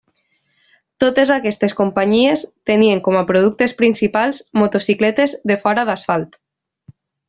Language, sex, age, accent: Catalan, female, 19-29, valencià